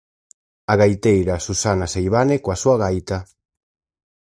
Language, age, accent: Galician, 30-39, Oriental (común en zona oriental)